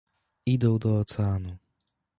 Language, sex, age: Polish, male, 19-29